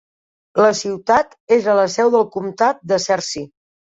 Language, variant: Catalan, Central